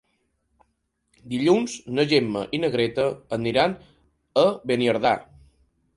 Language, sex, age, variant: Catalan, male, 19-29, Balear